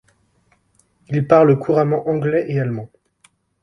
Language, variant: French, Français de métropole